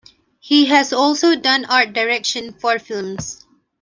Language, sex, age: English, female, 19-29